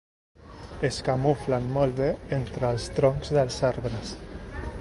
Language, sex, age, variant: Catalan, male, 40-49, Central